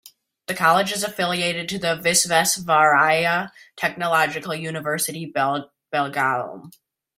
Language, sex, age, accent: English, male, under 19, United States English